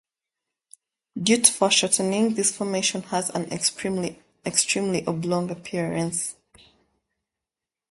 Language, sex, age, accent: English, female, 30-39, England English